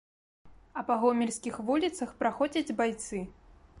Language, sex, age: Belarusian, female, 19-29